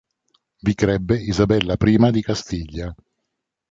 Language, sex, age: Italian, male, 60-69